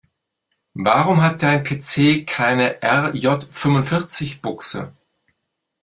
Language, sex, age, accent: German, male, 40-49, Deutschland Deutsch